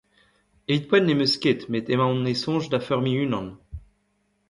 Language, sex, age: Breton, male, 19-29